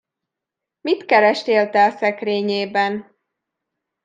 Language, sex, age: Hungarian, female, 19-29